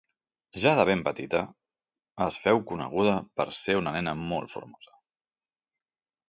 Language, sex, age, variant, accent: Catalan, male, 40-49, Central, central